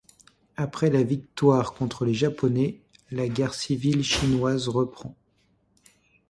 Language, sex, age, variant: French, male, 50-59, Français de métropole